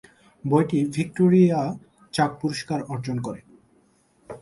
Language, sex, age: Bengali, male, 19-29